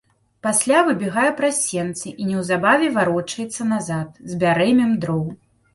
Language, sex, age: Belarusian, female, 30-39